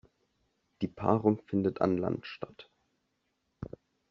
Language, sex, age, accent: German, male, 19-29, Deutschland Deutsch